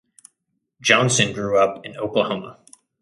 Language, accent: English, United States English